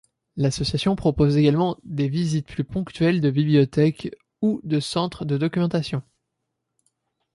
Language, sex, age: French, male, under 19